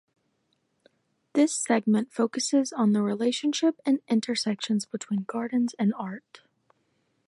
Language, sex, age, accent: English, female, under 19, United States English